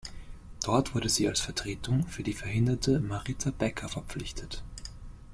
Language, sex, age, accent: German, male, 19-29, Österreichisches Deutsch